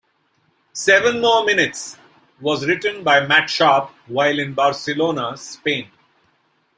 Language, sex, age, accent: English, male, 50-59, India and South Asia (India, Pakistan, Sri Lanka)